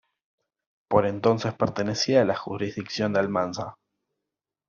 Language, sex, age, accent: Spanish, male, 19-29, Rioplatense: Argentina, Uruguay, este de Bolivia, Paraguay